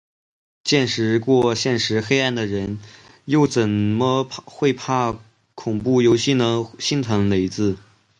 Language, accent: Chinese, 出生地：江苏省